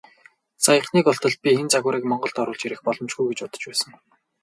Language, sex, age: Mongolian, male, 19-29